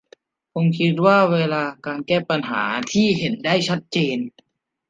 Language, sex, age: Thai, male, under 19